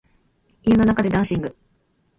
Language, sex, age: Japanese, female, 19-29